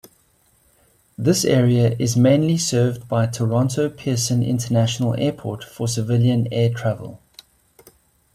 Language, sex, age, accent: English, male, 40-49, Southern African (South Africa, Zimbabwe, Namibia)